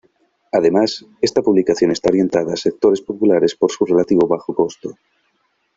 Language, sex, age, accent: Spanish, male, 30-39, España: Norte peninsular (Asturias, Castilla y León, Cantabria, País Vasco, Navarra, Aragón, La Rioja, Guadalajara, Cuenca)